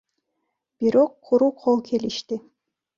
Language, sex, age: Kyrgyz, female, 30-39